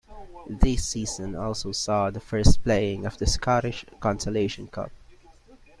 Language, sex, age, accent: English, male, 19-29, Filipino